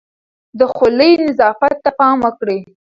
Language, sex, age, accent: Pashto, female, under 19, کندهاری لهجه